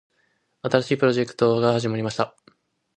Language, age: Japanese, 19-29